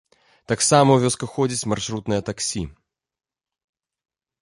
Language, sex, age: Belarusian, male, 30-39